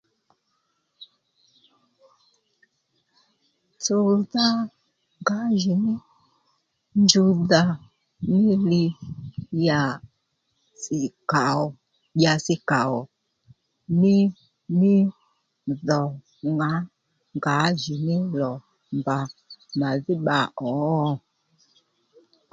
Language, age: Lendu, 40-49